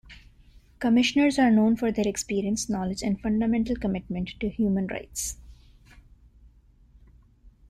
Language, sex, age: English, female, 19-29